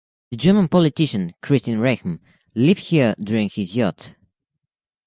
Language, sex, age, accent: English, male, under 19, United States English